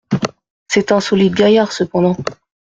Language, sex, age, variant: French, female, 19-29, Français de métropole